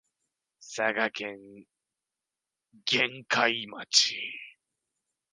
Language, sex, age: Japanese, male, 19-29